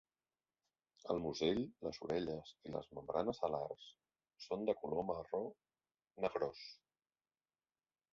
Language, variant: Catalan, Central